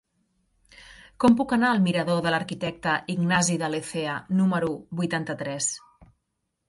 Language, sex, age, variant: Catalan, female, 40-49, Central